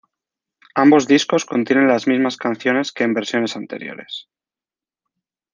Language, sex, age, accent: Spanish, male, 19-29, España: Norte peninsular (Asturias, Castilla y León, Cantabria, País Vasco, Navarra, Aragón, La Rioja, Guadalajara, Cuenca)